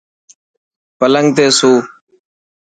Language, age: Dhatki, 19-29